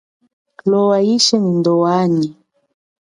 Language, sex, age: Chokwe, female, 40-49